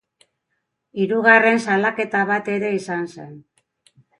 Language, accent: Basque, Erdialdekoa edo Nafarra (Gipuzkoa, Nafarroa)